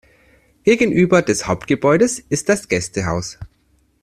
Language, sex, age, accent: German, male, 30-39, Deutschland Deutsch